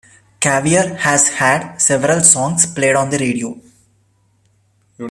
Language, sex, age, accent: English, male, 19-29, India and South Asia (India, Pakistan, Sri Lanka)